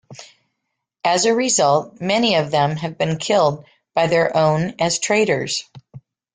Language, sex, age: English, female, 60-69